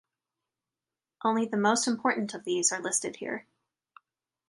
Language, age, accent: English, 19-29, United States English